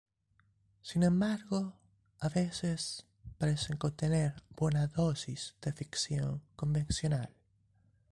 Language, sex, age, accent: Spanish, male, 19-29, España: Sur peninsular (Andalucia, Extremadura, Murcia)